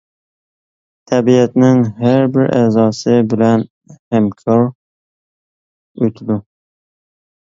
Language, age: Uyghur, 30-39